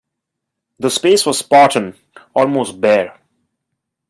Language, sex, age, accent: English, male, 19-29, India and South Asia (India, Pakistan, Sri Lanka)